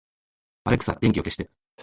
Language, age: Japanese, 40-49